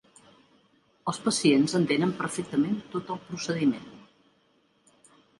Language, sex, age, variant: Catalan, female, 60-69, Central